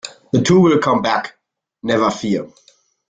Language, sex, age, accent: English, male, 19-29, United States English